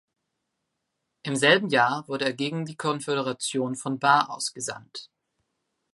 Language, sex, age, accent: German, male, under 19, Österreichisches Deutsch